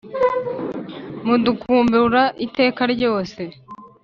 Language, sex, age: Kinyarwanda, female, 19-29